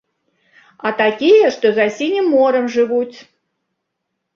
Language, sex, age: Belarusian, female, 60-69